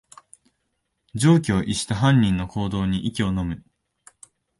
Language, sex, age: Japanese, male, 19-29